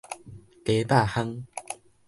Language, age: Min Nan Chinese, 19-29